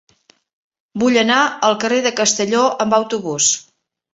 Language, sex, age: Catalan, female, 60-69